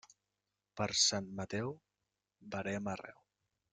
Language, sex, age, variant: Catalan, male, 30-39, Central